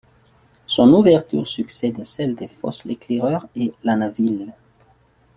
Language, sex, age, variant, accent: French, male, 30-39, Français d'Afrique subsaharienne et des îles africaines, Français de Madagascar